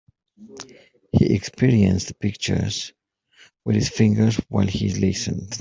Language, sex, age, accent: English, male, 40-49, England English